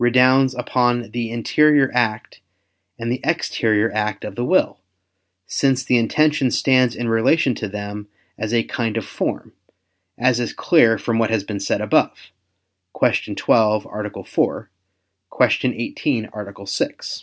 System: none